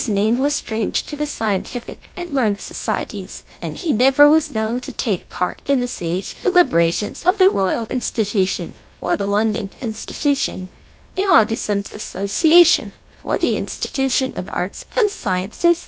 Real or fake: fake